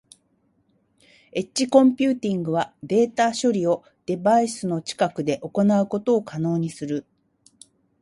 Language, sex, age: Japanese, female, 50-59